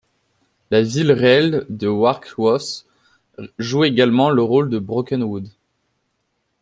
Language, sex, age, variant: French, male, under 19, Français de métropole